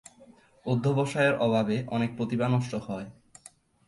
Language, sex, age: Bengali, male, 19-29